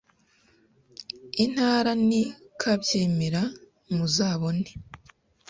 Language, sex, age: Kinyarwanda, female, 19-29